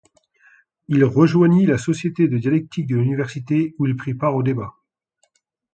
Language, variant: French, Français de métropole